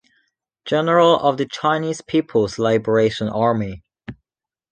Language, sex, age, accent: English, male, 19-29, Welsh English